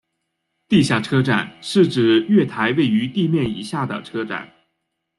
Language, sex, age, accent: Chinese, male, 30-39, 出生地：北京市